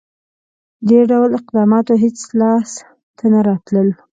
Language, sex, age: Pashto, female, 19-29